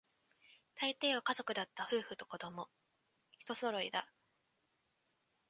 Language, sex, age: Japanese, female, 19-29